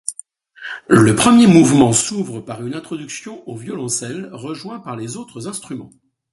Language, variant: French, Français de métropole